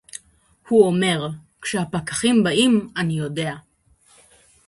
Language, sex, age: Hebrew, female, 19-29